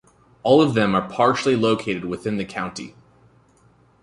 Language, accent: English, United States English